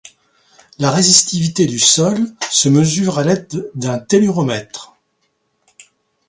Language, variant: French, Français de métropole